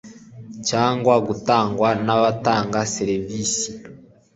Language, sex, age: Kinyarwanda, male, 19-29